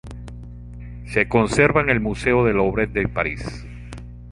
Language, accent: Spanish, Andino-Pacífico: Colombia, Perú, Ecuador, oeste de Bolivia y Venezuela andina